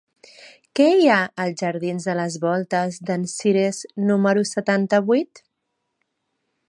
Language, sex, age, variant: Catalan, female, 30-39, Central